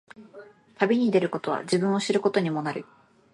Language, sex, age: Japanese, female, 19-29